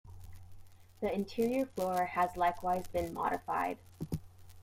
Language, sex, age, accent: English, female, 30-39, United States English